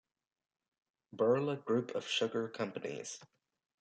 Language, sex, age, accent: English, male, under 19, United States English